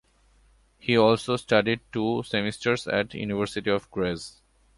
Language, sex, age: English, male, 19-29